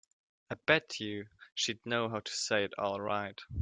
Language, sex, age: English, male, under 19